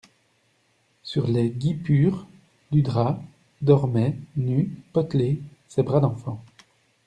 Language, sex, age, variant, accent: French, male, 30-39, Français d'Europe, Français de Belgique